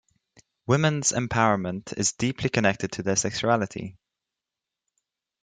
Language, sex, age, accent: English, male, under 19, England English